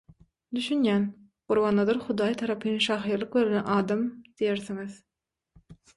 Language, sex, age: Turkmen, female, 19-29